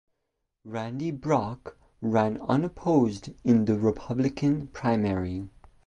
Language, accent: English, United States English; India and South Asia (India, Pakistan, Sri Lanka)